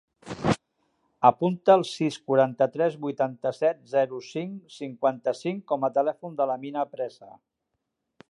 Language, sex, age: Catalan, male, 60-69